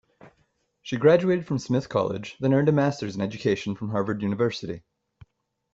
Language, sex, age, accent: English, male, 19-29, United States English